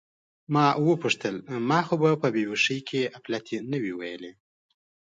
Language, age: Pashto, 30-39